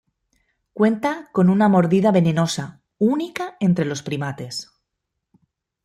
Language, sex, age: Spanish, female, 30-39